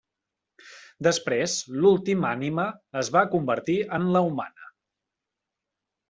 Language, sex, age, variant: Catalan, male, 30-39, Central